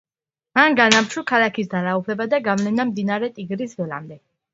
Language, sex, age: Georgian, female, under 19